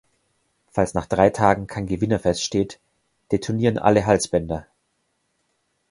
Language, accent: German, Deutschland Deutsch